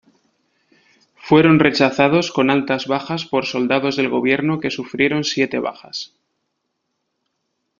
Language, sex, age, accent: Spanish, male, 30-39, España: Norte peninsular (Asturias, Castilla y León, Cantabria, País Vasco, Navarra, Aragón, La Rioja, Guadalajara, Cuenca)